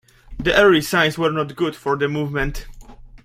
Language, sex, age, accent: English, male, 19-29, United States English